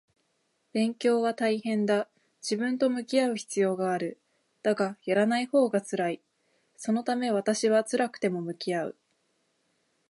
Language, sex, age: Japanese, female, 19-29